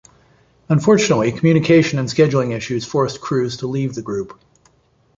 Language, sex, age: English, male, 40-49